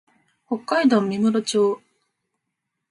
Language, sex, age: Japanese, female, 19-29